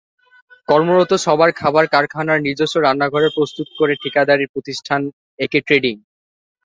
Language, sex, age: Bengali, male, under 19